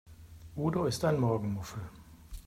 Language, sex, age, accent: German, male, 50-59, Deutschland Deutsch